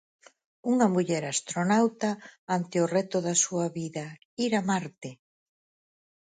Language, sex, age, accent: Galician, female, 60-69, Normativo (estándar)